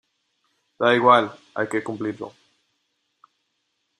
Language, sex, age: Spanish, male, 19-29